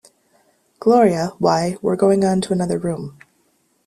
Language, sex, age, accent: English, female, 30-39, United States English